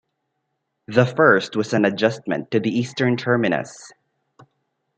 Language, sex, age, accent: English, male, 19-29, Filipino